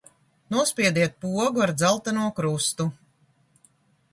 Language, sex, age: Latvian, female, 40-49